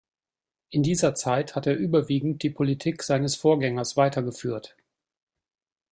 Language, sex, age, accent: German, male, 50-59, Deutschland Deutsch